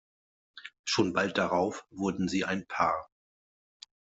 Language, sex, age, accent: German, male, 40-49, Deutschland Deutsch